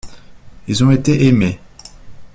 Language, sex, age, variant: French, male, 19-29, Français de métropole